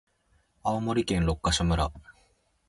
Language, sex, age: Japanese, male, 19-29